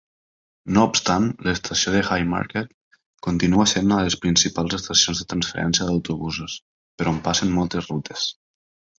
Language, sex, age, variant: Catalan, male, 19-29, Nord-Occidental